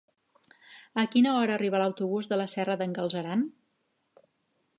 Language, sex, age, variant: Catalan, female, 50-59, Central